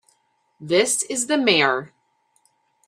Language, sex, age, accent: English, female, 50-59, United States English